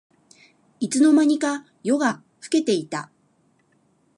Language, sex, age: Japanese, female, 50-59